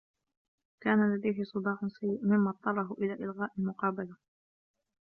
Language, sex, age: Arabic, female, 19-29